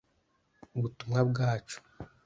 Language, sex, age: Kinyarwanda, male, under 19